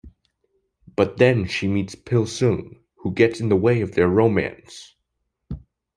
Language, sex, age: English, male, under 19